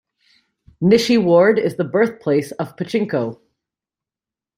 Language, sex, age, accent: English, female, 30-39, United States English